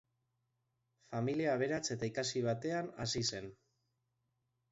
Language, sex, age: Basque, male, 40-49